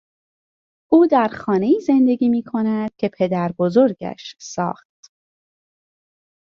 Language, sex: Persian, female